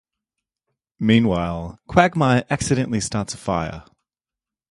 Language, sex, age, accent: English, male, 40-49, New Zealand English